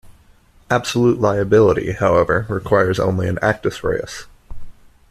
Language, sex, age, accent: English, male, 19-29, United States English